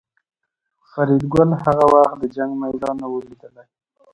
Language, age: Pashto, 30-39